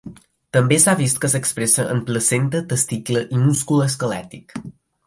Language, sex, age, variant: Catalan, male, under 19, Balear